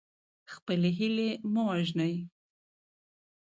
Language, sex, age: Pashto, female, 19-29